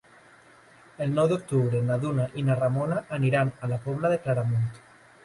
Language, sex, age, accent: Catalan, male, 30-39, valencià